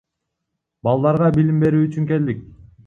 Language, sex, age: Kyrgyz, male, under 19